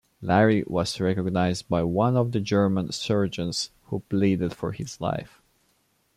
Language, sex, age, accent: English, male, 19-29, England English